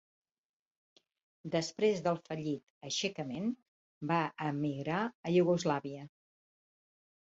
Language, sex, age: Catalan, female, 60-69